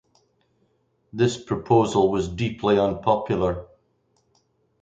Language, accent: English, Scottish English